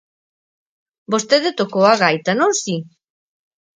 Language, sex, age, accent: Galician, female, 40-49, Normativo (estándar)